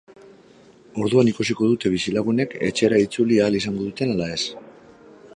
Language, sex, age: Basque, male, 40-49